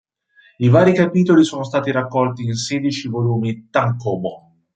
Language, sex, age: Italian, male, 30-39